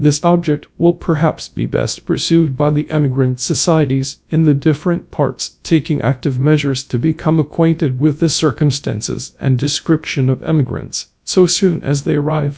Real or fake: fake